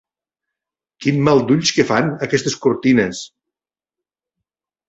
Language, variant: Catalan, Nord-Occidental